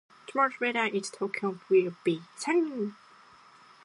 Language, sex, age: Japanese, female, 19-29